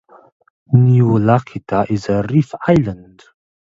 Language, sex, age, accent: English, male, 19-29, England English